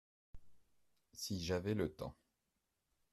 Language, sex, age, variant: French, male, 30-39, Français de métropole